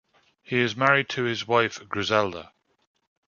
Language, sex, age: English, male, 40-49